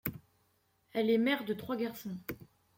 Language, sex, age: French, male, under 19